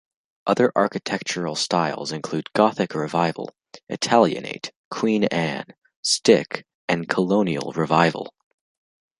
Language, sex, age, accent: English, female, under 19, United States English